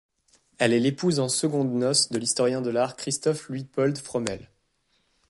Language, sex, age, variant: French, male, 19-29, Français de métropole